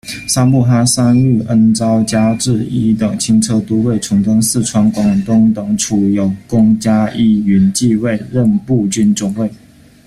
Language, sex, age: Chinese, male, 19-29